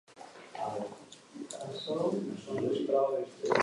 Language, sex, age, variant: Catalan, female, under 19, Alacantí